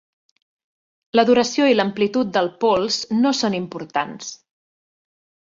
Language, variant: Catalan, Central